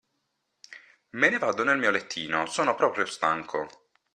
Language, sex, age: Italian, male, 30-39